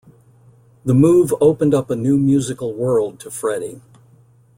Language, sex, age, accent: English, male, 60-69, United States English